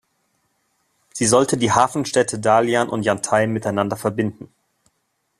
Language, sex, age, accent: German, male, 30-39, Deutschland Deutsch